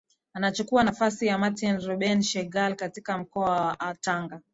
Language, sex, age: Swahili, female, 19-29